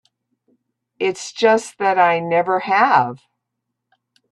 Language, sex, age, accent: English, female, 60-69, United States English